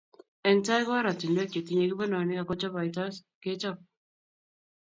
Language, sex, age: Kalenjin, female, 19-29